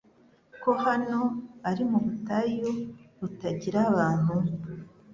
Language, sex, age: Kinyarwanda, female, 40-49